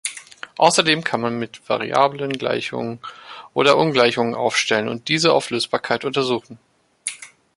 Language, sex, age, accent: German, male, 30-39, Deutschland Deutsch